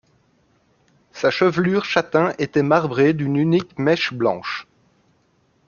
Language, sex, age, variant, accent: French, male, 30-39, Français d'Europe, Français de Belgique